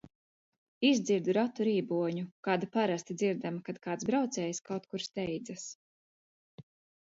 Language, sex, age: Latvian, female, 40-49